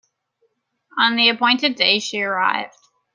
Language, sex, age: English, female, 30-39